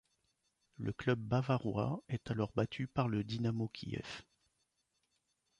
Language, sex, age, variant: French, male, 50-59, Français de métropole